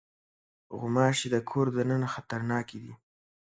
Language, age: Pashto, under 19